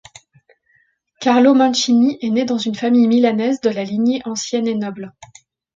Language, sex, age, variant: French, female, 40-49, Français de métropole